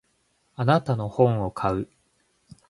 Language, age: Japanese, 19-29